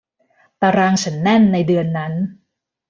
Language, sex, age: Thai, female, 30-39